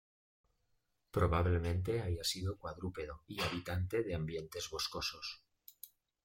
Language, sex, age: Spanish, male, 50-59